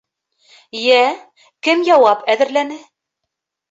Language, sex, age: Bashkir, female, 30-39